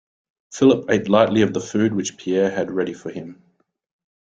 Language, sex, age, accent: English, male, 30-39, Australian English